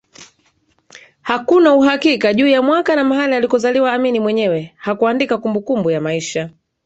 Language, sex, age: Swahili, female, 30-39